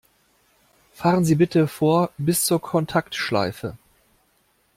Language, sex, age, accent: German, male, 40-49, Deutschland Deutsch